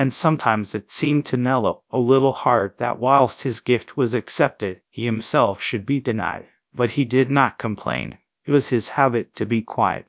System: TTS, GradTTS